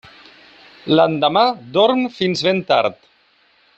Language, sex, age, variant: Catalan, male, 30-39, Central